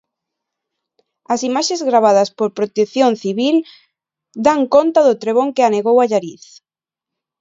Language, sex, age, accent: Galician, female, 19-29, Neofalante